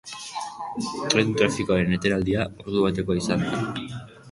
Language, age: Basque, under 19